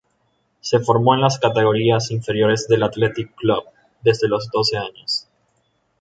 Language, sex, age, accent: Spanish, male, 19-29, Caribe: Cuba, Venezuela, Puerto Rico, República Dominicana, Panamá, Colombia caribeña, México caribeño, Costa del golfo de México